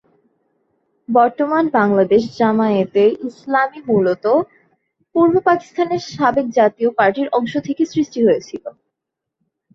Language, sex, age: Bengali, female, under 19